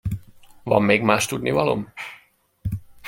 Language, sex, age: Hungarian, male, 19-29